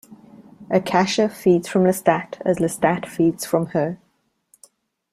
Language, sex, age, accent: English, female, 30-39, Southern African (South Africa, Zimbabwe, Namibia)